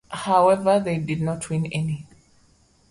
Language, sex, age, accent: English, female, 30-39, Southern African (South Africa, Zimbabwe, Namibia)